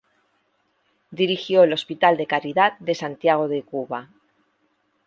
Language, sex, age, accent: Spanish, female, 50-59, España: Centro-Sur peninsular (Madrid, Toledo, Castilla-La Mancha)